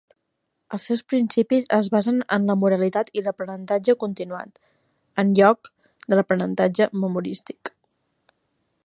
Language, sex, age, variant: Catalan, female, 30-39, Central